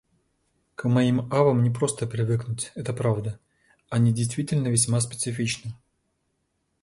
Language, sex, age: Russian, male, 40-49